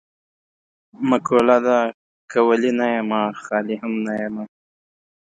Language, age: Pashto, 19-29